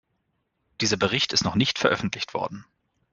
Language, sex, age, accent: German, male, 30-39, Deutschland Deutsch